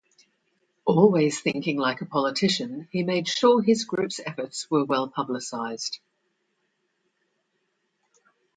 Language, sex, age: English, female, 50-59